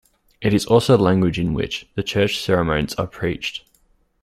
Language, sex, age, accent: English, male, 19-29, Australian English